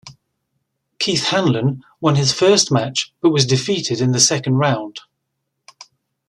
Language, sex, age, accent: English, male, 50-59, England English